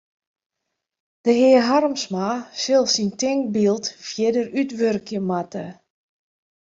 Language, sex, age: Western Frisian, female, 40-49